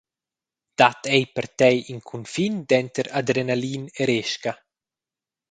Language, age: Romansh, 30-39